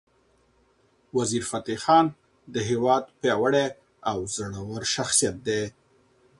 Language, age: Pashto, 40-49